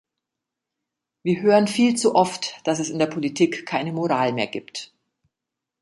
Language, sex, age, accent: German, female, 50-59, Deutschland Deutsch